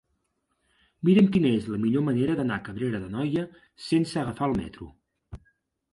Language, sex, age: Catalan, male, 40-49